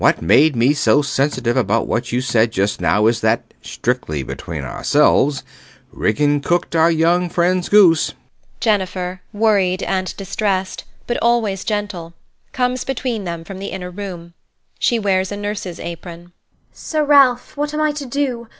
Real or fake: real